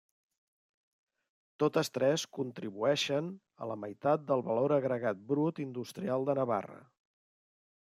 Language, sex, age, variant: Catalan, male, 50-59, Central